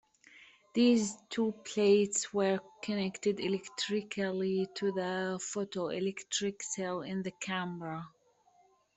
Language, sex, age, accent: English, female, 19-29, United States English